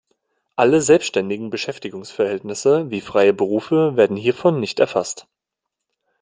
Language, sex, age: German, male, 19-29